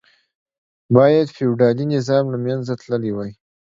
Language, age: Pashto, under 19